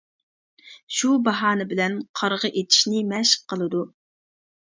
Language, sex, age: Uyghur, female, 19-29